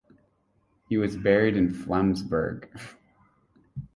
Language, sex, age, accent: English, male, 19-29, United States English